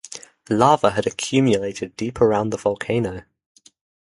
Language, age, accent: English, 19-29, England English